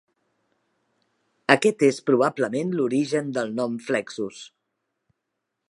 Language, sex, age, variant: Catalan, female, 50-59, Central